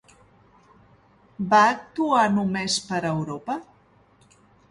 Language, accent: Catalan, aprenent (recent, des d'altres llengües)